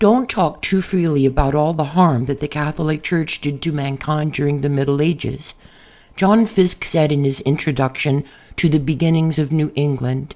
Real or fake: real